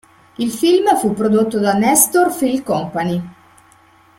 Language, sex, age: Italian, female, 50-59